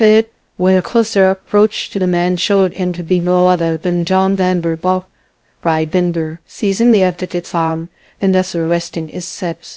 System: TTS, VITS